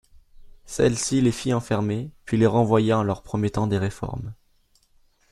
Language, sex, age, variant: French, male, under 19, Français de métropole